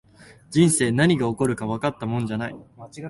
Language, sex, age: Japanese, male, 19-29